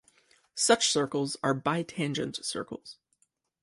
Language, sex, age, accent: English, male, 19-29, United States English